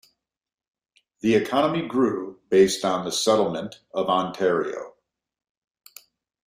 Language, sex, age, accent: English, male, 50-59, United States English